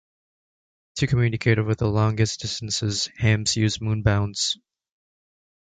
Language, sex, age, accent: English, male, 19-29, United States English